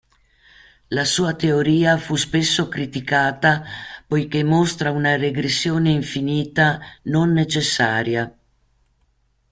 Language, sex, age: Italian, female, 60-69